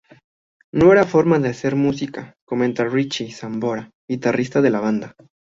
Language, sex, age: Spanish, male, 19-29